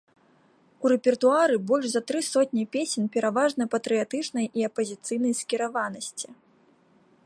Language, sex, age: Belarusian, female, 19-29